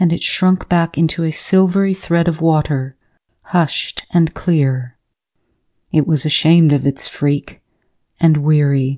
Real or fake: real